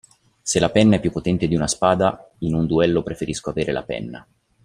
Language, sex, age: Italian, male, 30-39